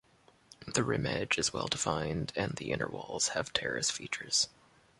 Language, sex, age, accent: English, male, 19-29, United States English